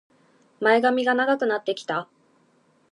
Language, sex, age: Japanese, female, 19-29